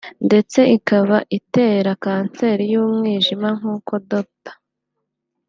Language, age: Kinyarwanda, 19-29